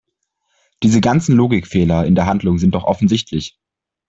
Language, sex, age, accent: German, male, under 19, Deutschland Deutsch